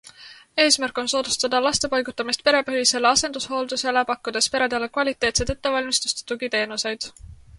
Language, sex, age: Estonian, female, 19-29